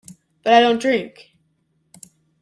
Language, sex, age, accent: English, male, under 19, United States English